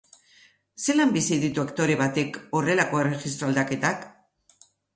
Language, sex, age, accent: Basque, female, 60-69, Mendebalekoa (Araba, Bizkaia, Gipuzkoako mendebaleko herri batzuk)